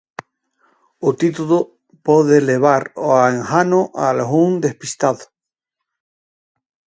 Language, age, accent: Galician, 50-59, Atlántico (seseo e gheada)